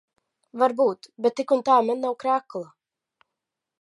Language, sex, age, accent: Latvian, female, 30-39, bez akcenta